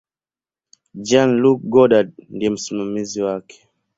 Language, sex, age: Swahili, male, 19-29